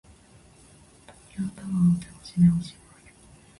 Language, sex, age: Japanese, female, 19-29